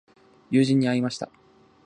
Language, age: Japanese, 19-29